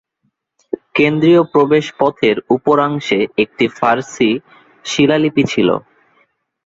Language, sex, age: Bengali, male, 19-29